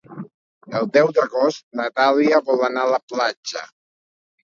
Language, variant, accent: Catalan, Nord-Occidental, nord-occidental